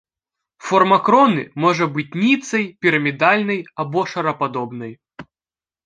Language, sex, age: Belarusian, male, under 19